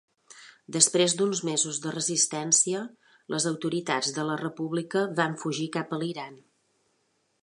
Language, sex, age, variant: Catalan, female, 40-49, Balear